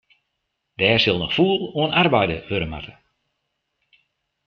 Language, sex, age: Western Frisian, male, 50-59